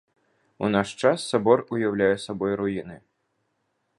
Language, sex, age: Belarusian, male, under 19